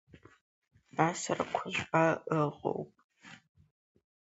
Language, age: Abkhazian, under 19